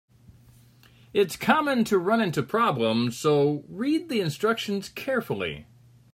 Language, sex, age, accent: English, male, 60-69, United States English